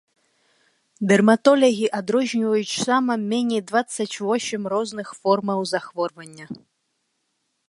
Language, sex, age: Belarusian, female, 30-39